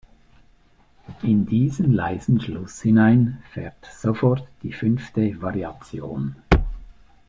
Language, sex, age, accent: German, male, 60-69, Schweizerdeutsch